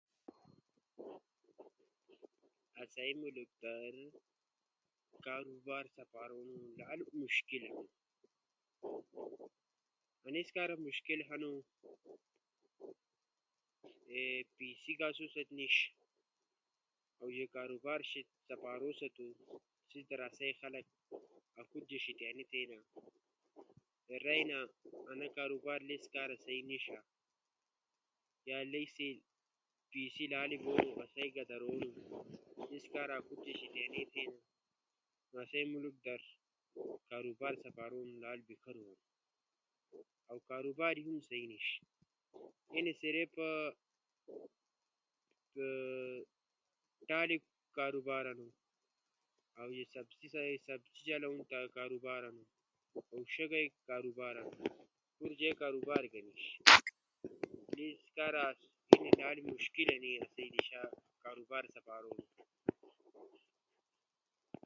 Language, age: Ushojo, under 19